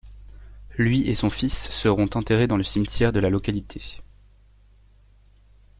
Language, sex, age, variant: French, male, 19-29, Français de métropole